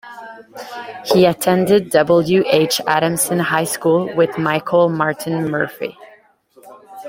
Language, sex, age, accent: English, female, 19-29, Canadian English